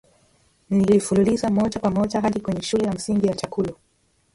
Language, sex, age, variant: Swahili, female, 19-29, Kiswahili cha Bara ya Kenya